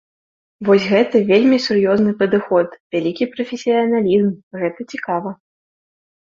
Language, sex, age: Belarusian, female, under 19